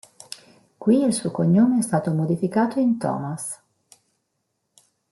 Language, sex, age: Italian, female, 40-49